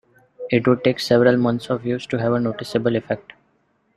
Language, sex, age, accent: English, male, 19-29, India and South Asia (India, Pakistan, Sri Lanka)